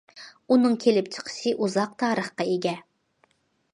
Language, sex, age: Uyghur, female, 19-29